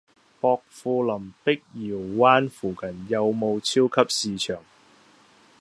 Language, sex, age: Cantonese, male, 30-39